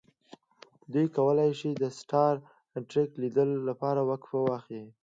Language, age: Pashto, under 19